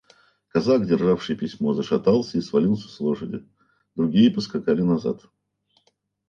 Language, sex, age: Russian, male, 40-49